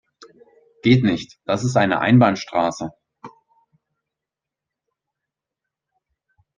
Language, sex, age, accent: German, male, 19-29, Deutschland Deutsch